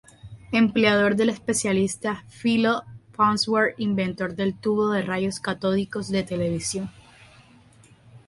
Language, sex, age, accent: Spanish, female, 19-29, Caribe: Cuba, Venezuela, Puerto Rico, República Dominicana, Panamá, Colombia caribeña, México caribeño, Costa del golfo de México